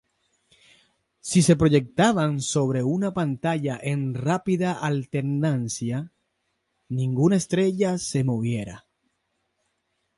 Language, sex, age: Spanish, male, 30-39